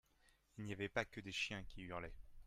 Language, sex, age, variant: French, male, 30-39, Français de métropole